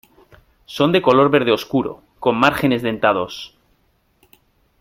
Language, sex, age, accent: Spanish, male, 30-39, España: Norte peninsular (Asturias, Castilla y León, Cantabria, País Vasco, Navarra, Aragón, La Rioja, Guadalajara, Cuenca)